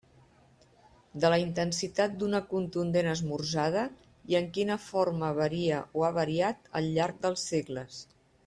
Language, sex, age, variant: Catalan, female, 50-59, Central